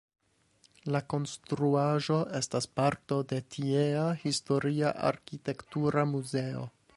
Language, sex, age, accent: Esperanto, male, 19-29, Internacia